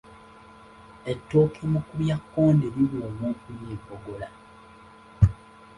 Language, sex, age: Ganda, male, 19-29